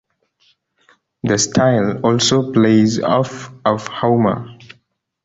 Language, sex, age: English, male, 19-29